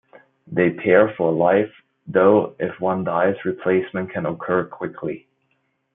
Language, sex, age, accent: English, male, 19-29, England English